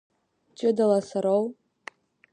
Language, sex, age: Abkhazian, female, under 19